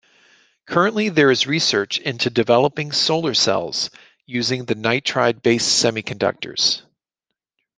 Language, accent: English, Canadian English